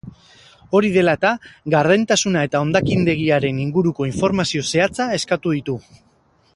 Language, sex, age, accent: Basque, male, 30-39, Mendebalekoa (Araba, Bizkaia, Gipuzkoako mendebaleko herri batzuk)